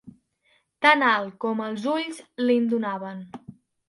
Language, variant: Catalan, Central